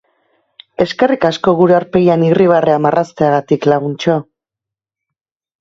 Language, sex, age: Basque, female, under 19